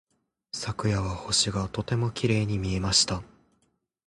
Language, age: Japanese, 19-29